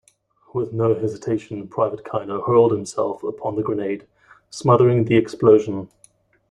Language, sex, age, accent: English, male, 30-39, Southern African (South Africa, Zimbabwe, Namibia)